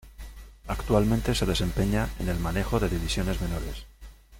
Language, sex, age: Spanish, male, 40-49